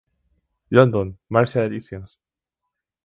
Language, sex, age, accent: Spanish, male, 19-29, España: Islas Canarias